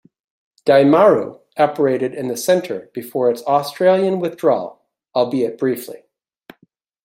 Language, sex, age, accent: English, male, 40-49, United States English